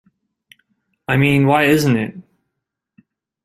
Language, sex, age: English, male, 30-39